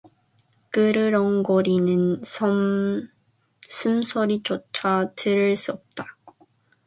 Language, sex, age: Korean, female, 19-29